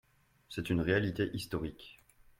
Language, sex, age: French, male, 30-39